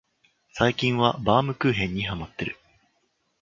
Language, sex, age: Japanese, male, under 19